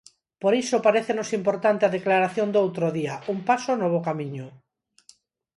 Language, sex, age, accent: Galician, female, 50-59, Neofalante